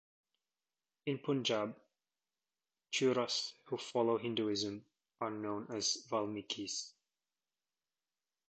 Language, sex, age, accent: English, male, 30-39, England English